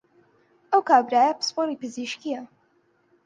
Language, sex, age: Central Kurdish, female, under 19